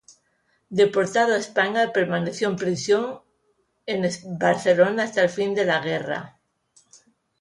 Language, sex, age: Spanish, female, 50-59